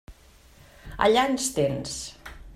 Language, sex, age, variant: Catalan, female, 50-59, Central